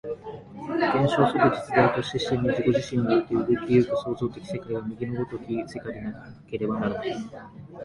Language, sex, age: Japanese, male, 19-29